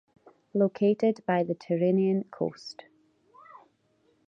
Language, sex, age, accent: English, female, 19-29, Scottish English